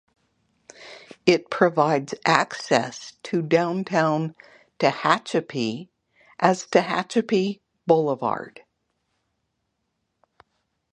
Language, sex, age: English, female, 60-69